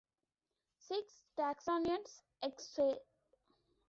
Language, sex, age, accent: English, female, under 19, India and South Asia (India, Pakistan, Sri Lanka)